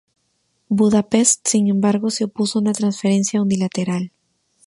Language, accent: Spanish, Andino-Pacífico: Colombia, Perú, Ecuador, oeste de Bolivia y Venezuela andina